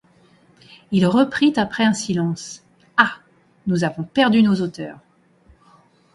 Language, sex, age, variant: French, female, 40-49, Français de métropole